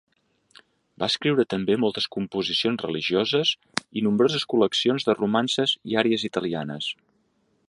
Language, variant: Catalan, Central